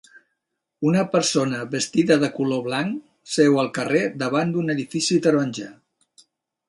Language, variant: Catalan, Central